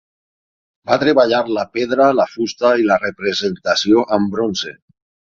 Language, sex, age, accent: Catalan, male, 50-59, valencià